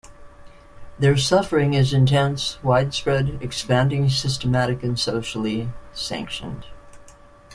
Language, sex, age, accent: English, female, 60-69, United States English